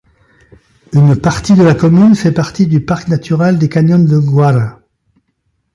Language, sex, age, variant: French, male, 70-79, Français de métropole